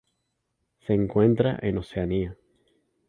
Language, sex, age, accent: Spanish, male, 19-29, España: Islas Canarias